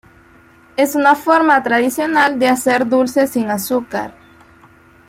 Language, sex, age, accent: Spanish, female, 19-29, América central